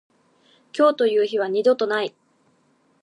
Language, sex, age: Japanese, female, 19-29